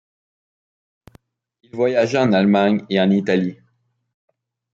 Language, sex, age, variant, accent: French, male, 19-29, Français d'Amérique du Nord, Français du Canada